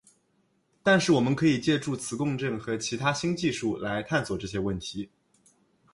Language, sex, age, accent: Chinese, male, 19-29, 出生地：浙江省